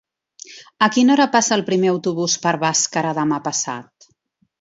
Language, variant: Catalan, Central